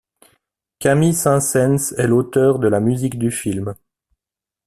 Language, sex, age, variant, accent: French, male, 40-49, Français d'Europe, Français de Suisse